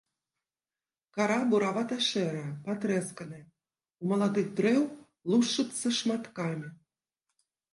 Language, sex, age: Belarusian, female, 40-49